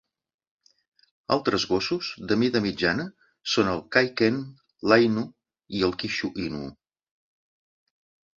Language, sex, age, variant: Catalan, male, 60-69, Central